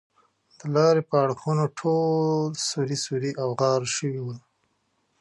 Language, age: Pashto, 30-39